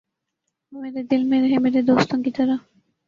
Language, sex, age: Urdu, male, 19-29